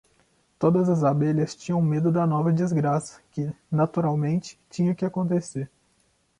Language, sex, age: Portuguese, male, 19-29